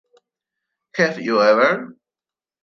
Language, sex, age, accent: Spanish, male, 40-49, Rioplatense: Argentina, Uruguay, este de Bolivia, Paraguay